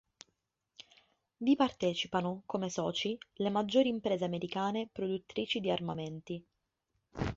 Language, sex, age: Italian, female, 19-29